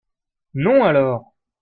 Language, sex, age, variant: French, male, 19-29, Français de métropole